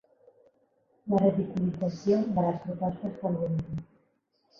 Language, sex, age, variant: Catalan, female, 19-29, Central